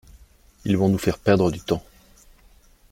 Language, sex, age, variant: French, male, 30-39, Français de métropole